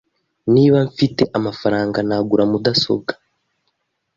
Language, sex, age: Kinyarwanda, male, 30-39